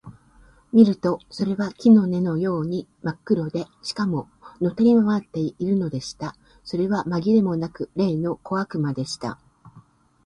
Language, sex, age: Japanese, female, 60-69